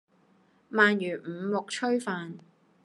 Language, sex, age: Cantonese, female, 19-29